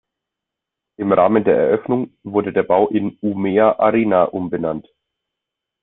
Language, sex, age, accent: German, male, 19-29, Deutschland Deutsch